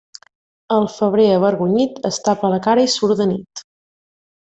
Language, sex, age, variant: Catalan, female, 19-29, Septentrional